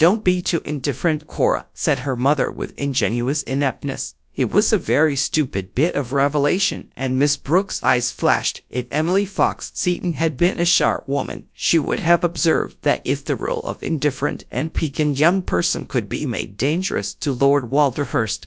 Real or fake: fake